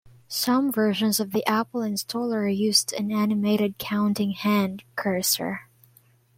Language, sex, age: English, female, 19-29